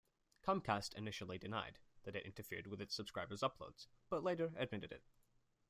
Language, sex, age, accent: English, male, 19-29, England English